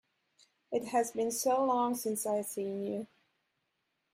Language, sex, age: English, female, 19-29